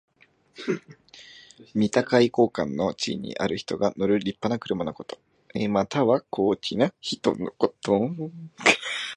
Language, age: Japanese, 19-29